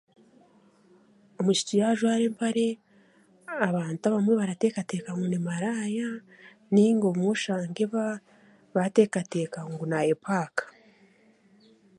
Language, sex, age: Chiga, female, 19-29